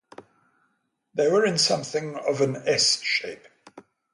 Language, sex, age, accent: English, male, 70-79, England English; Southern African (South Africa, Zimbabwe, Namibia)